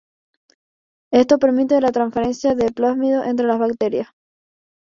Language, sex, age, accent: Spanish, male, 19-29, España: Islas Canarias